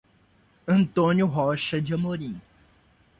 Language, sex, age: Portuguese, male, 19-29